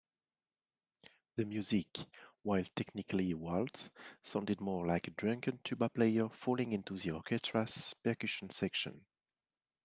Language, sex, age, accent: English, male, 30-39, Canadian English